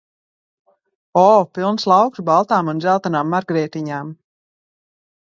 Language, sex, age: Latvian, female, 30-39